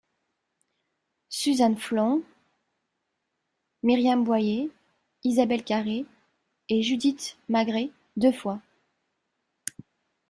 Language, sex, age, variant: French, female, 19-29, Français de métropole